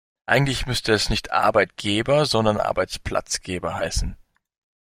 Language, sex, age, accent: German, male, 19-29, Deutschland Deutsch